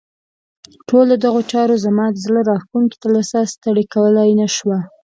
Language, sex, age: Pashto, female, 19-29